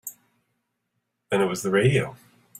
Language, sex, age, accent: English, male, 50-59, United States English